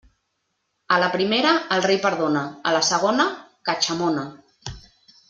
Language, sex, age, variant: Catalan, female, 30-39, Central